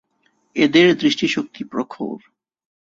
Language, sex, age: Bengali, male, 30-39